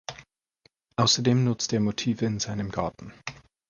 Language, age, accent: German, 30-39, Deutschland Deutsch